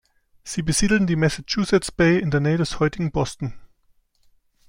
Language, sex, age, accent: German, male, 19-29, Deutschland Deutsch